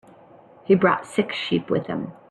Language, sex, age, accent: English, female, 50-59, United States English